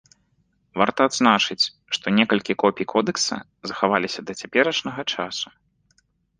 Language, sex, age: Belarusian, male, 19-29